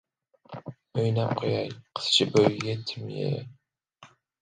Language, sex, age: Uzbek, male, under 19